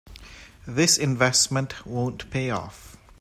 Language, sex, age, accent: English, male, 40-49, Malaysian English